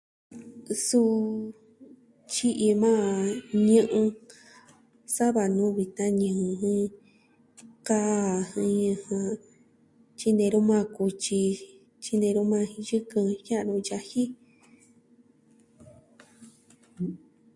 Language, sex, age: Southwestern Tlaxiaco Mixtec, female, 19-29